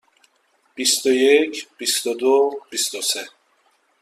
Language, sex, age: Persian, male, 19-29